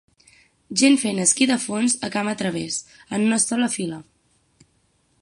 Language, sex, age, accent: Catalan, female, 19-29, central; septentrional